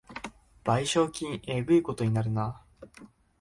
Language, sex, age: Japanese, male, 19-29